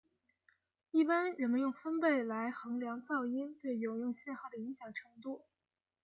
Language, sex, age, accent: Chinese, female, 19-29, 出生地：黑龙江省